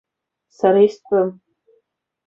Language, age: Abkhazian, under 19